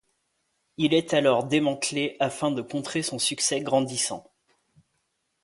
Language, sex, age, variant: French, male, 30-39, Français de métropole